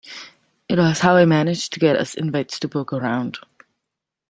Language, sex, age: English, female, 30-39